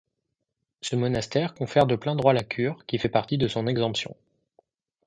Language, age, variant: French, 19-29, Français de métropole